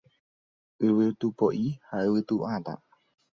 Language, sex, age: Guarani, male, 19-29